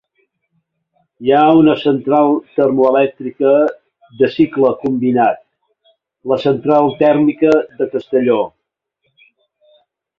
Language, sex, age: Catalan, male, 60-69